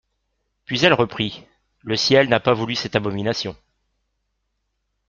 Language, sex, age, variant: French, male, 40-49, Français de métropole